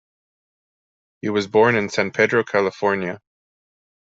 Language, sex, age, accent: English, male, 30-39, Canadian English